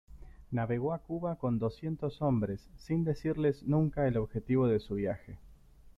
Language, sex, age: Spanish, male, 19-29